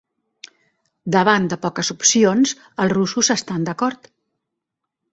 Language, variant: Catalan, Central